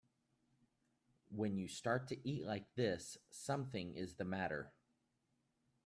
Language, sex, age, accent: English, male, 30-39, United States English